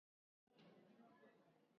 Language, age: English, 19-29